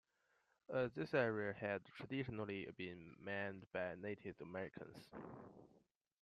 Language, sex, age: English, male, 30-39